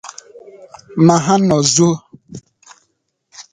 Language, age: Igbo, under 19